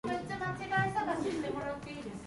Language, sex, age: Japanese, male, under 19